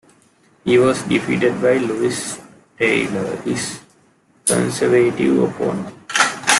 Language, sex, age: English, male, 19-29